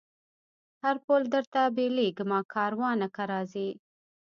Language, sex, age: Pashto, female, 30-39